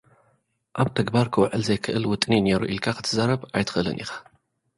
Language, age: Tigrinya, 40-49